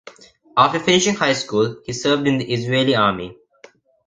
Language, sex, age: English, male, under 19